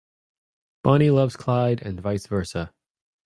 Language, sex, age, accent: English, male, 30-39, United States English